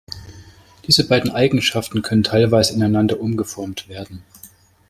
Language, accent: German, Deutschland Deutsch